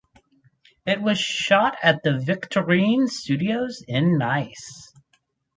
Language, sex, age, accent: English, male, under 19, United States English